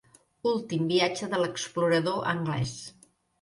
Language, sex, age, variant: Catalan, female, 60-69, Central